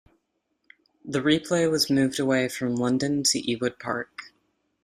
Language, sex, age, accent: English, female, 19-29, United States English